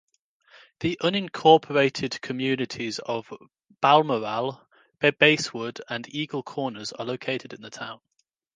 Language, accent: English, England English